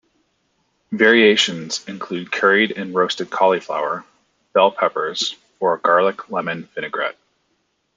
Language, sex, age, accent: English, male, 30-39, United States English